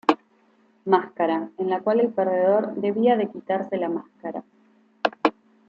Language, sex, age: Spanish, female, 19-29